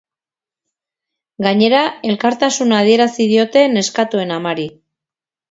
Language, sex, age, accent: Basque, female, 40-49, Erdialdekoa edo Nafarra (Gipuzkoa, Nafarroa)